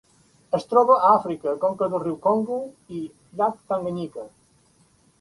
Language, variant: Catalan, Central